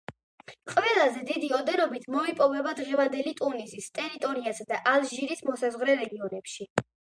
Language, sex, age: Georgian, female, under 19